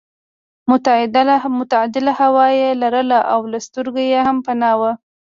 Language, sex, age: Pashto, female, 19-29